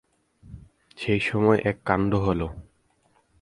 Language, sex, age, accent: Bengali, male, 19-29, প্রমিত; চলিত